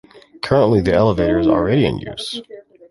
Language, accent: English, United States English